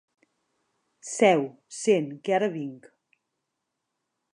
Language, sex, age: Catalan, female, 50-59